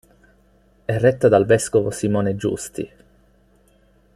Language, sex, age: Italian, male, 19-29